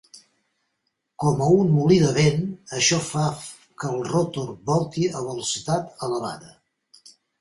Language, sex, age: Catalan, male, 80-89